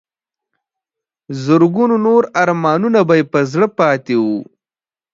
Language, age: Pashto, 19-29